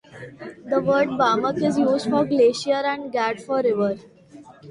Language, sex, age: English, female, under 19